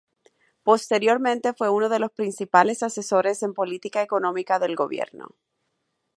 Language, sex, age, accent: Spanish, male, under 19, Caribe: Cuba, Venezuela, Puerto Rico, República Dominicana, Panamá, Colombia caribeña, México caribeño, Costa del golfo de México